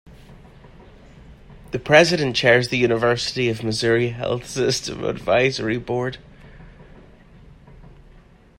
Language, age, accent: English, 30-39, Irish English